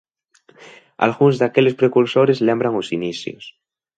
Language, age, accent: Galician, 19-29, Atlántico (seseo e gheada)